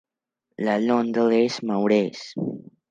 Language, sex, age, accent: Spanish, male, under 19, México